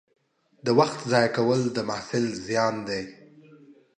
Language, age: Pashto, 30-39